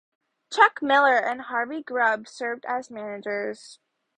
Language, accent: English, United States English